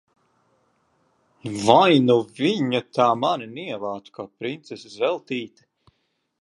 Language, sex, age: Latvian, male, 19-29